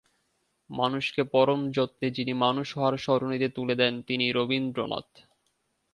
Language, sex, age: Bengali, male, 19-29